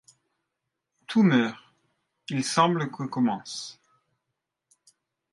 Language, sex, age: French, male, 30-39